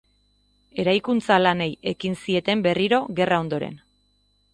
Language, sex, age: Basque, male, 30-39